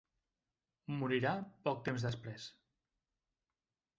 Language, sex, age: Catalan, male, 30-39